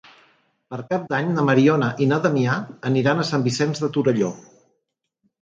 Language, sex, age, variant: Catalan, male, 50-59, Central